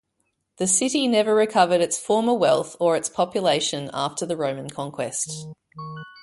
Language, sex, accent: English, female, Australian English